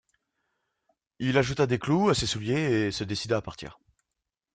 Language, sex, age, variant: French, male, 19-29, Français de métropole